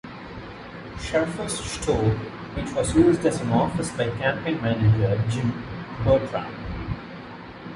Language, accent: English, India and South Asia (India, Pakistan, Sri Lanka)